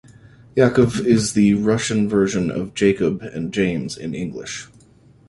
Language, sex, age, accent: English, male, 30-39, United States English